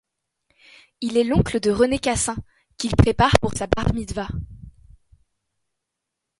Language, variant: French, Français de métropole